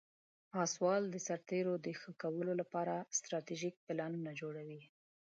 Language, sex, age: Pashto, female, 19-29